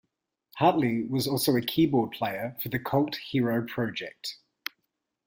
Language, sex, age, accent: English, male, 30-39, Australian English